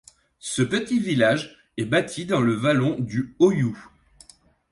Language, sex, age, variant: French, male, 30-39, Français de métropole